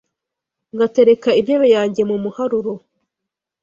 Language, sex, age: Kinyarwanda, female, 19-29